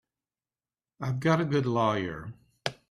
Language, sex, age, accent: English, male, 60-69, United States English